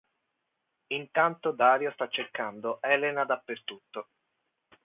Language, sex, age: Italian, male, 40-49